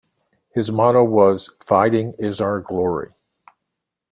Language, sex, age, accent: English, male, 60-69, United States English